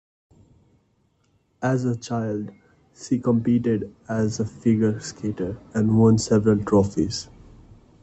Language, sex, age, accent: English, male, 19-29, India and South Asia (India, Pakistan, Sri Lanka)